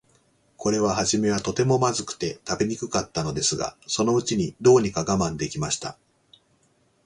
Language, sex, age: Japanese, male, 40-49